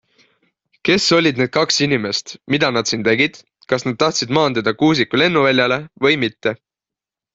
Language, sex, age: Estonian, male, 19-29